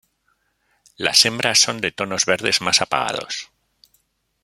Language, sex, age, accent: Spanish, male, 50-59, España: Norte peninsular (Asturias, Castilla y León, Cantabria, País Vasco, Navarra, Aragón, La Rioja, Guadalajara, Cuenca)